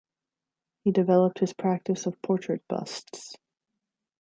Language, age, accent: English, 30-39, United States English